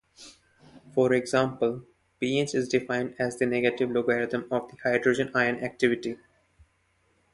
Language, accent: English, India and South Asia (India, Pakistan, Sri Lanka)